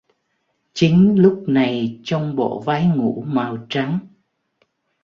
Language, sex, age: Vietnamese, male, 60-69